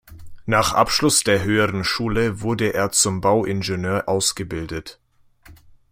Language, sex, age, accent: German, male, 19-29, Deutschland Deutsch